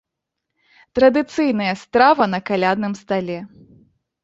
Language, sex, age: Belarusian, female, 19-29